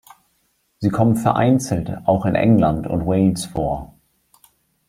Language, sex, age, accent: German, male, 30-39, Deutschland Deutsch